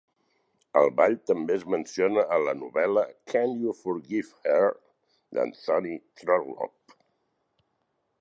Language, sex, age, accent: Catalan, male, 60-69, Barceloní